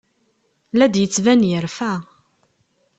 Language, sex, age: Kabyle, female, 30-39